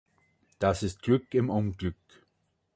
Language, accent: German, Österreichisches Deutsch